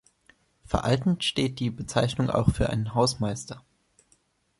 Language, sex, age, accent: German, male, 19-29, Deutschland Deutsch